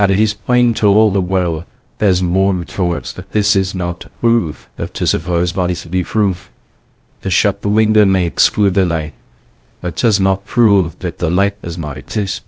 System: TTS, VITS